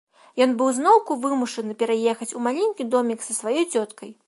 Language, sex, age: Belarusian, female, 19-29